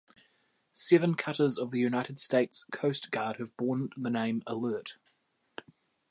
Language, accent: English, New Zealand English